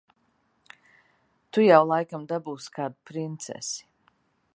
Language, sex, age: Latvian, female, 50-59